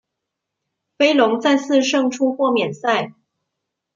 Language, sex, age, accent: Chinese, female, 19-29, 出生地：广东省